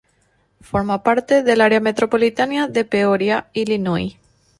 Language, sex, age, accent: Spanish, female, 30-39, Rioplatense: Argentina, Uruguay, este de Bolivia, Paraguay